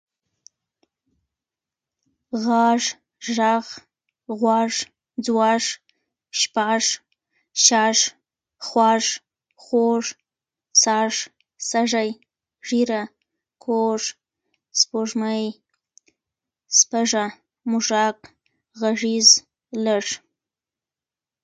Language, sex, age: Pashto, female, 19-29